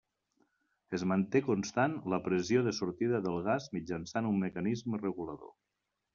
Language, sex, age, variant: Catalan, male, 40-49, Nord-Occidental